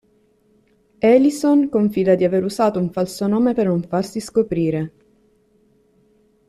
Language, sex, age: Italian, female, 30-39